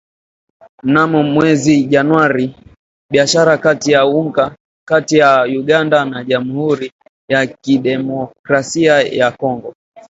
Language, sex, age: Swahili, male, 19-29